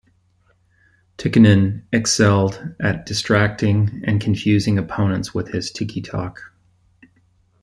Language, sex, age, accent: English, male, 60-69, United States English